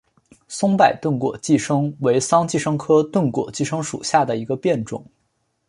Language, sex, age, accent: Chinese, male, 19-29, 出生地：辽宁省